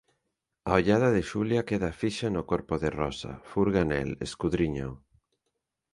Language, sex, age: Galician, male, 40-49